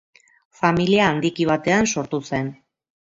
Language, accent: Basque, Mendebalekoa (Araba, Bizkaia, Gipuzkoako mendebaleko herri batzuk)